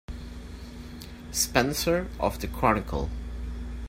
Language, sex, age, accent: English, male, 40-49, Filipino